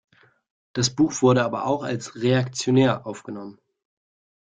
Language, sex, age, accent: German, male, 19-29, Deutschland Deutsch